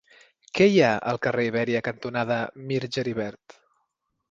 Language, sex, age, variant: Catalan, male, 30-39, Central